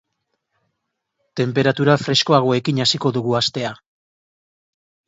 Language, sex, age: Basque, male, 30-39